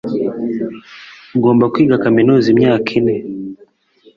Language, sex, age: Kinyarwanda, female, under 19